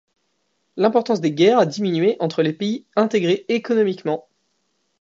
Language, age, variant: French, 19-29, Français de métropole